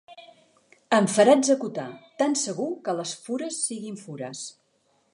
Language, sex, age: Catalan, female, 60-69